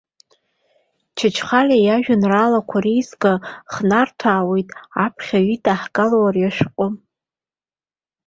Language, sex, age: Abkhazian, female, 30-39